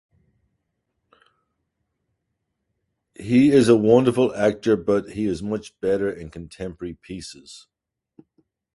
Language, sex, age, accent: English, male, 50-59, Irish English